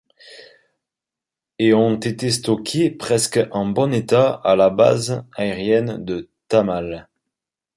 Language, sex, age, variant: French, male, 19-29, Français de métropole